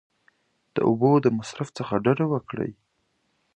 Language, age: Pashto, 19-29